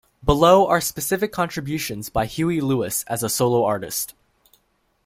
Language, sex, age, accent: English, male, under 19, United States English